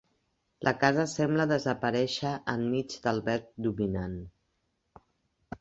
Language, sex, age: Catalan, female, 60-69